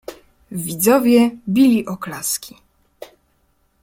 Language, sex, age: Polish, female, 19-29